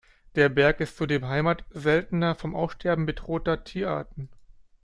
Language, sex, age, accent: German, male, 30-39, Deutschland Deutsch